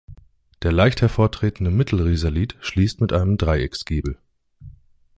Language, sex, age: German, male, 30-39